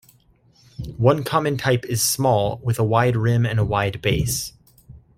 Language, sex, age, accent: English, male, 30-39, United States English